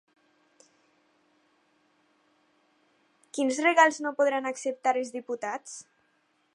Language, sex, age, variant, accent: Catalan, female, under 19, Alacantí, valencià